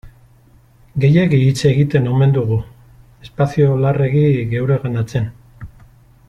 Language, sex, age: Basque, male, 60-69